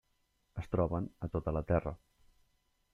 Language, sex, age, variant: Catalan, male, 19-29, Central